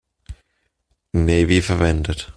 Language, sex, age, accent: German, male, 19-29, Deutschland Deutsch